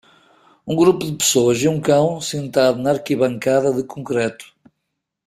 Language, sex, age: Portuguese, male, 50-59